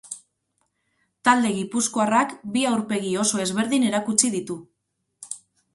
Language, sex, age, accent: Basque, female, 40-49, Mendebalekoa (Araba, Bizkaia, Gipuzkoako mendebaleko herri batzuk)